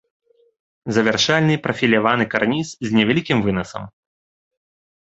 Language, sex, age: Belarusian, male, 19-29